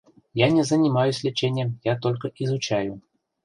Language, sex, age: Mari, male, 19-29